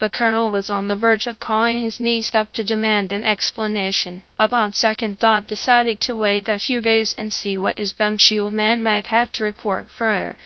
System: TTS, GlowTTS